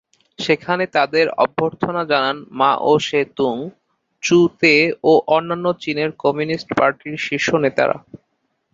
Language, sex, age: Bengali, male, 19-29